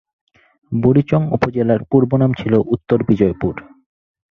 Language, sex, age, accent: Bengali, male, 19-29, প্রমিত বাংলা